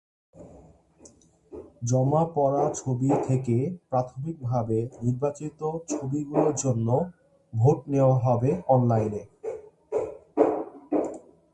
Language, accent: Bengali, প্রমিত